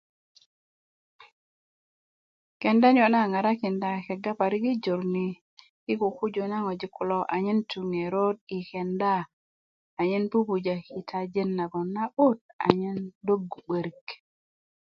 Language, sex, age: Kuku, female, 40-49